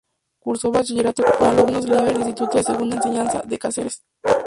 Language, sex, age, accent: Spanish, female, under 19, México